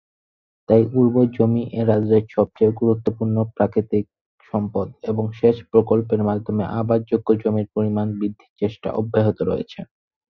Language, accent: Bengali, প্রমিত বাংলা